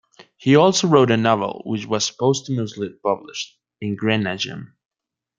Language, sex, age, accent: English, male, 19-29, United States English